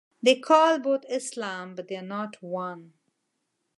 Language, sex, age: English, female, 40-49